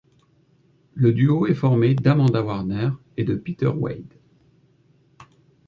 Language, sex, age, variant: French, male, 30-39, Français de métropole